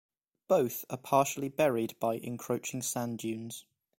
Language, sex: English, male